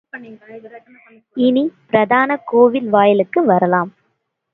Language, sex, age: Tamil, female, 19-29